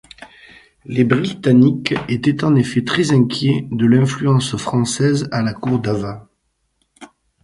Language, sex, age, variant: French, male, 50-59, Français de métropole